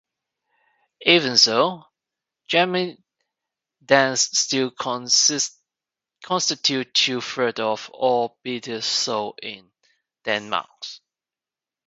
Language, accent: English, Hong Kong English